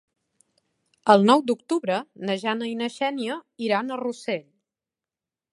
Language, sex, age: Catalan, female, 30-39